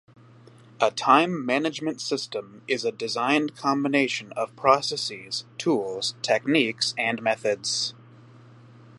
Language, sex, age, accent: English, male, 19-29, Canadian English